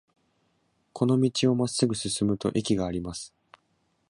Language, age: Japanese, under 19